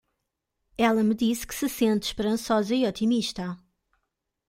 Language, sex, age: Portuguese, female, 30-39